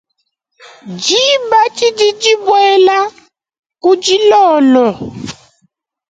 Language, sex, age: Luba-Lulua, female, 19-29